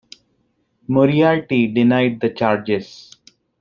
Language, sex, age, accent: English, male, 30-39, India and South Asia (India, Pakistan, Sri Lanka)